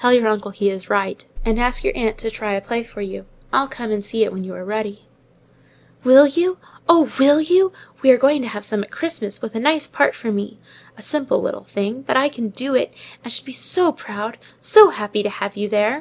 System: none